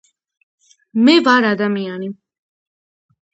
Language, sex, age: Georgian, female, under 19